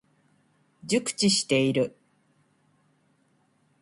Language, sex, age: Japanese, female, 40-49